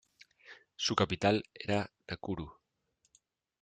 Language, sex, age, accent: Spanish, male, 40-49, España: Norte peninsular (Asturias, Castilla y León, Cantabria, País Vasco, Navarra, Aragón, La Rioja, Guadalajara, Cuenca)